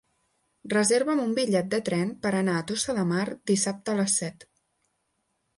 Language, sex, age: Catalan, female, 19-29